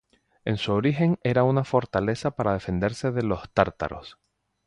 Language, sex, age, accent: Spanish, male, 40-49, Caribe: Cuba, Venezuela, Puerto Rico, República Dominicana, Panamá, Colombia caribeña, México caribeño, Costa del golfo de México